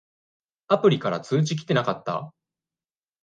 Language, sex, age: Japanese, male, 19-29